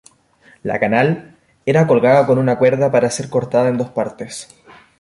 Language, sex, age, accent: Spanish, male, 19-29, Chileno: Chile, Cuyo